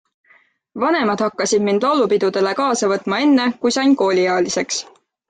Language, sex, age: Estonian, female, 19-29